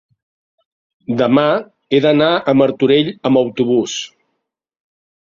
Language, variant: Catalan, Central